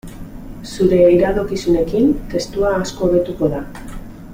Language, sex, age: Basque, female, 50-59